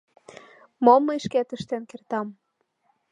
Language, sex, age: Mari, female, under 19